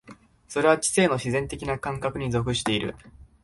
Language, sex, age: Japanese, male, 19-29